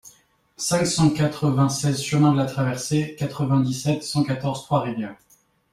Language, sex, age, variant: French, male, 19-29, Français de métropole